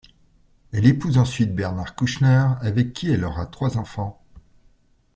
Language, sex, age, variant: French, male, 40-49, Français de métropole